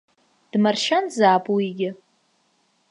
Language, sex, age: Abkhazian, female, 19-29